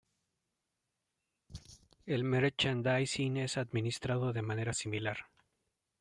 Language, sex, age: Spanish, male, 30-39